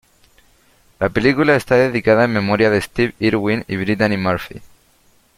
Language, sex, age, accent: Spanish, male, under 19, Chileno: Chile, Cuyo